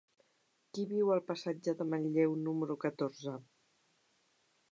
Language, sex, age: Catalan, female, 60-69